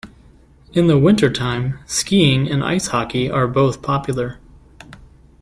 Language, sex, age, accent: English, male, 30-39, United States English